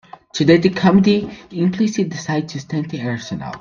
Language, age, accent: English, 19-29, United States English